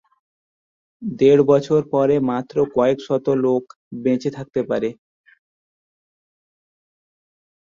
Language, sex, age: Bengali, male, 19-29